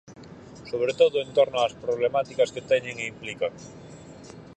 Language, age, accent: Galician, 19-29, Central (gheada)